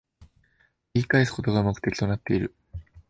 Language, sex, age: Japanese, male, 19-29